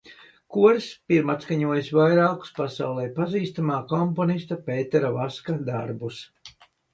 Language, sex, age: Latvian, male, 50-59